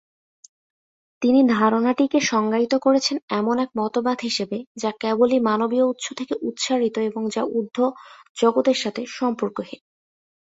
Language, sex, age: Bengali, female, 19-29